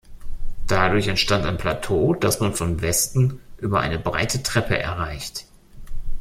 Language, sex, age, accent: German, male, 30-39, Deutschland Deutsch